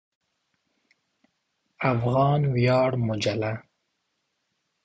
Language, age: Pashto, 30-39